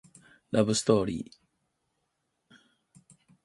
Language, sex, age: Japanese, male, 70-79